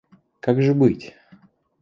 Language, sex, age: Russian, male, 19-29